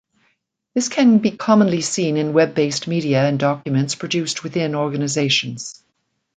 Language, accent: English, Canadian English